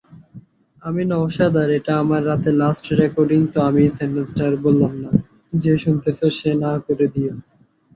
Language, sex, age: Bengali, male, under 19